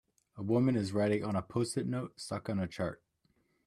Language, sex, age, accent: English, male, 19-29, United States English